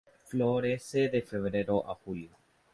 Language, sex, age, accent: Spanish, male, under 19, América central